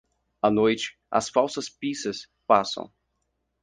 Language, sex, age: Portuguese, male, 19-29